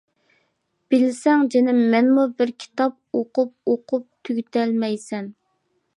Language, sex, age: Uyghur, female, 19-29